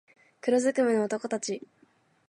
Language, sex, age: Japanese, female, 19-29